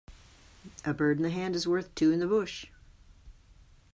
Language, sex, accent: English, female, United States English